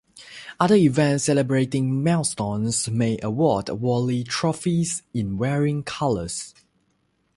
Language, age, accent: English, 19-29, United States English; Malaysian English